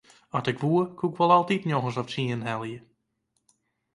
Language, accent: Western Frisian, Wâldfrysk